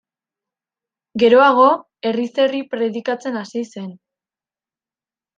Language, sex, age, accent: Basque, female, under 19, Erdialdekoa edo Nafarra (Gipuzkoa, Nafarroa)